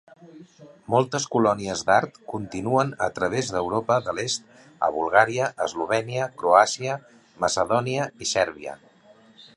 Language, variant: Catalan, Central